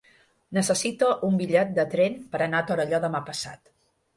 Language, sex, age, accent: Catalan, female, 40-49, balear; central